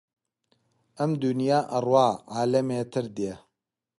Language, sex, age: Central Kurdish, male, 30-39